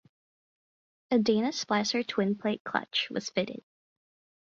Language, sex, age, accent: English, female, 19-29, United States English